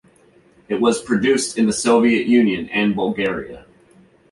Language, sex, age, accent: English, male, 19-29, United States English